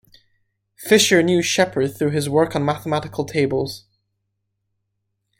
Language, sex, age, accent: English, male, 19-29, United States English